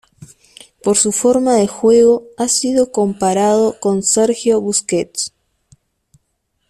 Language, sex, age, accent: Spanish, female, 19-29, Rioplatense: Argentina, Uruguay, este de Bolivia, Paraguay